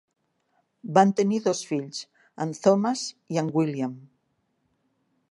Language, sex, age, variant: Catalan, female, 60-69, Nord-Occidental